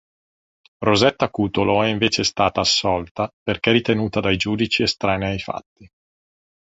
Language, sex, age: Italian, male, 40-49